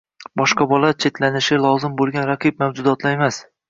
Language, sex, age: Uzbek, male, 19-29